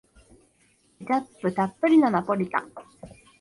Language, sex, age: Japanese, female, 19-29